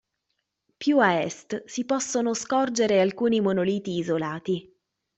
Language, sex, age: Italian, female, 30-39